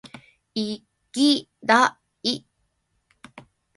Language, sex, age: Japanese, female, 19-29